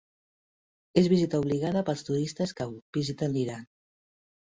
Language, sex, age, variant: Catalan, female, 40-49, Central